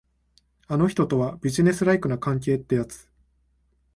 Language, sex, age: Japanese, male, 19-29